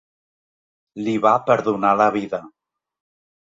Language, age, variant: Catalan, 40-49, Central